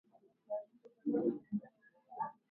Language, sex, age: Swahili, female, 19-29